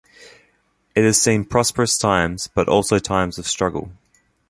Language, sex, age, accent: English, male, 19-29, Australian English